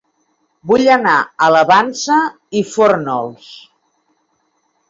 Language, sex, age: Catalan, female, 60-69